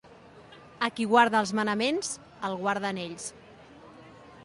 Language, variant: Catalan, Central